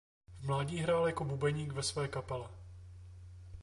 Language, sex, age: Czech, male, 30-39